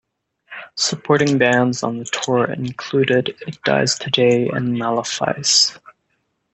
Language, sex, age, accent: English, male, 19-29, United States English